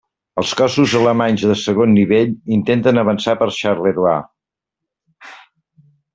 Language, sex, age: Catalan, male, 50-59